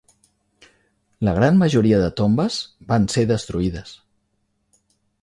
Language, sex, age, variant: Catalan, male, 50-59, Central